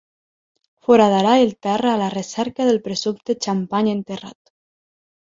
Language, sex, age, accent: Catalan, female, 19-29, Lleidatà